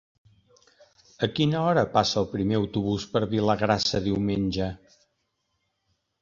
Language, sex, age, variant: Catalan, male, 60-69, Central